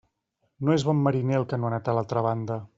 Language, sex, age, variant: Catalan, male, 40-49, Central